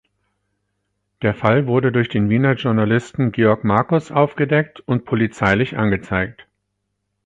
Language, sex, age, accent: German, male, 40-49, Deutschland Deutsch